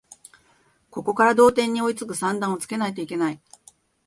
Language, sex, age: Japanese, female, 50-59